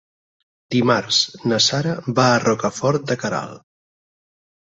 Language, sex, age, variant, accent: Catalan, male, 30-39, Central, Barcelona